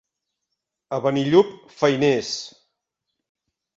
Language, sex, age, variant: Catalan, male, 50-59, Central